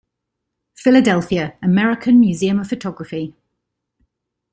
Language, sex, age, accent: English, female, 40-49, England English